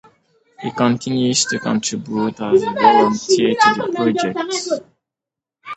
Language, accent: English, England English